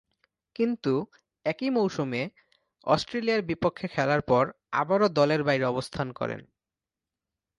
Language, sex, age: Bengali, male, 19-29